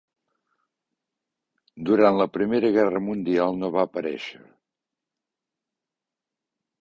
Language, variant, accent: Catalan, Central, central